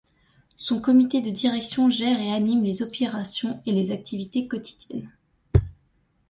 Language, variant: French, Français de métropole